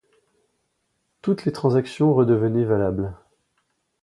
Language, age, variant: French, 40-49, Français de métropole